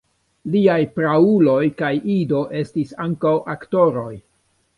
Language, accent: Esperanto, Internacia